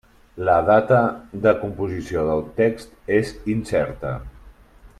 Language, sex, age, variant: Catalan, male, 40-49, Central